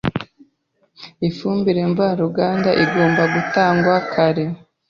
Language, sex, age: Kinyarwanda, female, 30-39